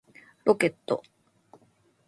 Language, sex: Japanese, female